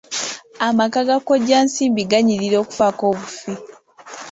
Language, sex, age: Ganda, female, 19-29